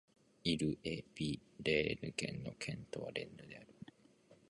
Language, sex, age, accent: Japanese, male, 19-29, 標準語